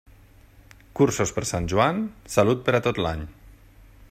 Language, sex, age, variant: Catalan, male, 30-39, Nord-Occidental